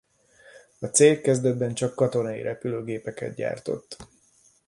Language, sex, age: Hungarian, male, 50-59